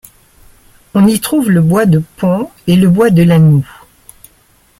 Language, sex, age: French, male, 60-69